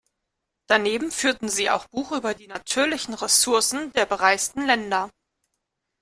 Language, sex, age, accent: German, female, 19-29, Deutschland Deutsch